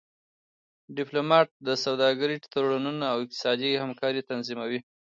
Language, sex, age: Pashto, male, 30-39